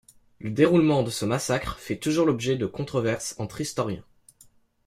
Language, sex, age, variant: French, male, under 19, Français de métropole